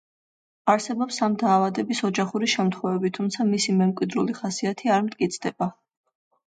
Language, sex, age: Georgian, female, 19-29